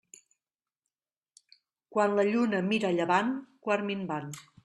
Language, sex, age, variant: Catalan, female, 40-49, Central